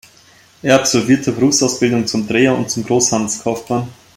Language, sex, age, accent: German, male, 19-29, Österreichisches Deutsch